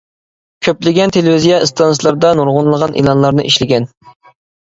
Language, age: Uyghur, 19-29